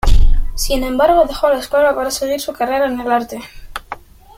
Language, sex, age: Spanish, male, under 19